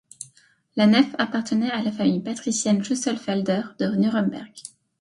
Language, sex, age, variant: French, female, 19-29, Français de métropole